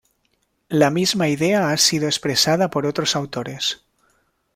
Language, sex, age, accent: Spanish, male, 19-29, España: Norte peninsular (Asturias, Castilla y León, Cantabria, País Vasco, Navarra, Aragón, La Rioja, Guadalajara, Cuenca)